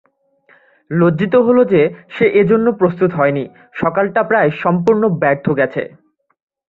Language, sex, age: Bengali, male, under 19